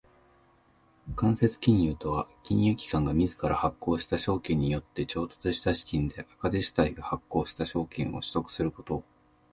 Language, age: Japanese, 19-29